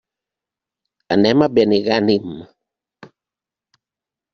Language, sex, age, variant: Catalan, male, 50-59, Central